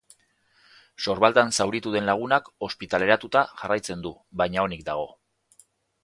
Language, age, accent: Basque, 40-49, Erdialdekoa edo Nafarra (Gipuzkoa, Nafarroa)